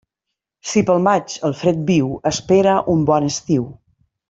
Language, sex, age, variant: Catalan, female, 50-59, Nord-Occidental